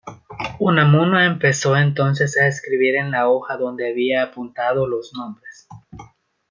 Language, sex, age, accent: Spanish, male, 19-29, América central